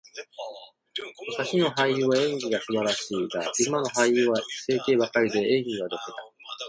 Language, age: Japanese, 40-49